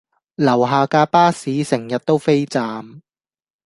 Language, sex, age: Cantonese, male, 19-29